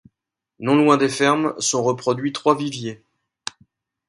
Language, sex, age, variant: French, male, 50-59, Français de métropole